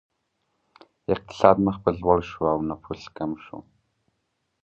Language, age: Pashto, 19-29